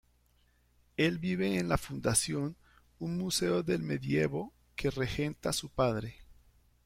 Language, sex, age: Spanish, male, 50-59